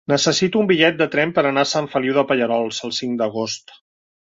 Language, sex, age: Catalan, male, 50-59